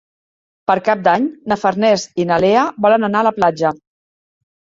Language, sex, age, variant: Catalan, female, 40-49, Central